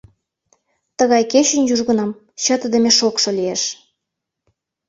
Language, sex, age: Mari, female, 19-29